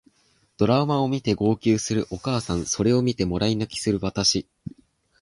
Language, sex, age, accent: Japanese, male, 19-29, 標準語